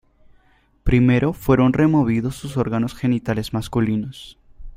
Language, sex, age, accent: Spanish, male, under 19, Andino-Pacífico: Colombia, Perú, Ecuador, oeste de Bolivia y Venezuela andina